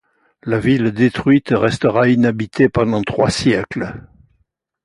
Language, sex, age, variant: French, male, 80-89, Français de métropole